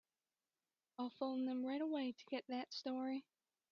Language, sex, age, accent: English, female, 19-29, United States English